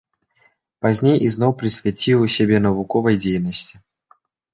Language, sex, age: Belarusian, male, 19-29